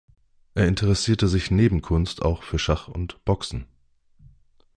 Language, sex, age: German, male, 30-39